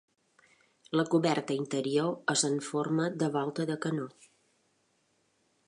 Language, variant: Catalan, Balear